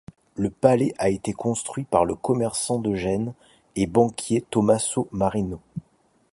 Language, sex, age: French, male, 40-49